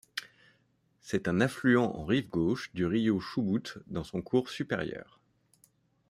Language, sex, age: French, male, 30-39